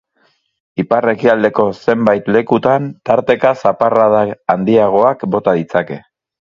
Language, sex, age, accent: Basque, male, 40-49, Mendebalekoa (Araba, Bizkaia, Gipuzkoako mendebaleko herri batzuk)